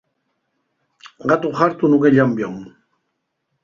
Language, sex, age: Asturian, male, 50-59